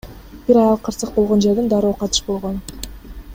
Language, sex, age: Kyrgyz, female, 19-29